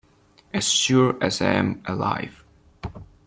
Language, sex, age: English, male, under 19